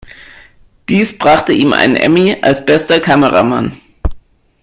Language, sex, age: German, male, 30-39